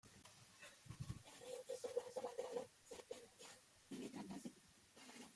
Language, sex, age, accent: Spanish, female, 30-39, Caribe: Cuba, Venezuela, Puerto Rico, República Dominicana, Panamá, Colombia caribeña, México caribeño, Costa del golfo de México